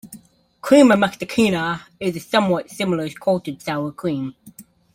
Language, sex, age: English, male, 19-29